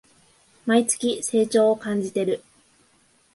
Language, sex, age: Japanese, female, 19-29